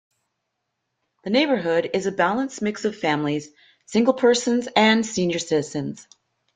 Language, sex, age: English, female, 50-59